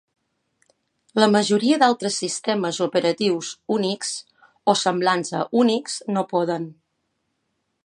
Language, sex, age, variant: Catalan, female, 50-59, Balear